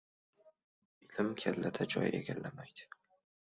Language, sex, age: Uzbek, male, under 19